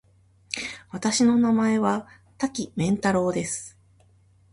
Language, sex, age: Japanese, female, 40-49